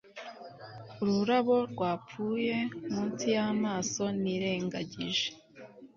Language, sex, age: Kinyarwanda, female, 19-29